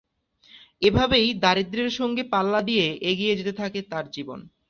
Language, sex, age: Bengali, male, 19-29